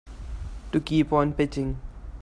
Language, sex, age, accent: English, male, 19-29, India and South Asia (India, Pakistan, Sri Lanka)